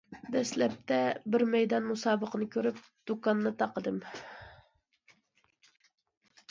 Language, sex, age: Uyghur, female, 30-39